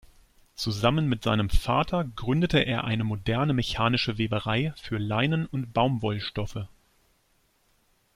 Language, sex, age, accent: German, male, 30-39, Deutschland Deutsch